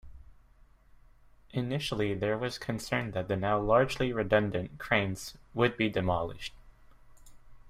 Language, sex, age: English, male, under 19